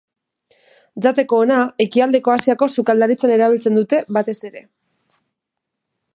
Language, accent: Basque, Mendebalekoa (Araba, Bizkaia, Gipuzkoako mendebaleko herri batzuk)